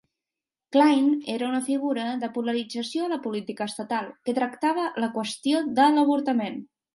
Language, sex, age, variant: Catalan, female, 19-29, Central